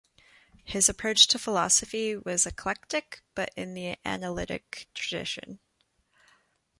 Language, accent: English, United States English